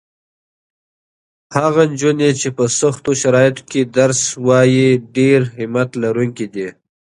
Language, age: Pashto, 30-39